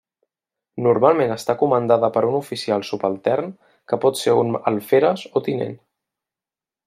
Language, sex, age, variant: Catalan, male, 19-29, Central